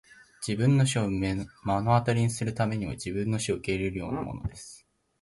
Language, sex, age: Japanese, male, 19-29